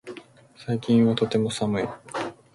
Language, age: Japanese, 19-29